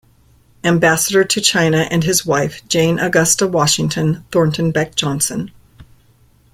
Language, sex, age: English, female, 50-59